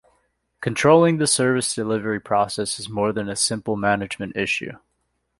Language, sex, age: English, male, 19-29